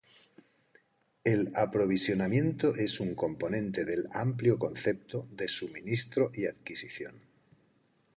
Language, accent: Spanish, España: Centro-Sur peninsular (Madrid, Toledo, Castilla-La Mancha)